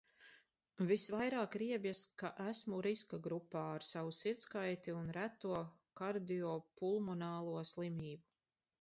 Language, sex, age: Latvian, female, 40-49